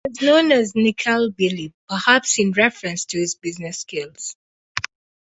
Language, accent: English, England English